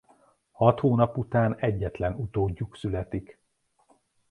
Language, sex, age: Hungarian, male, 30-39